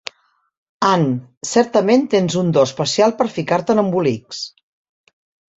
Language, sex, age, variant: Catalan, female, 50-59, Central